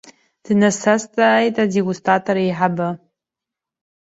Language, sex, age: Abkhazian, female, under 19